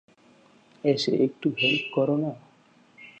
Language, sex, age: Bengali, male, 19-29